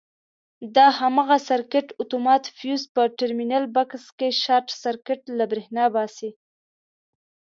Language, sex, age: Pashto, female, 19-29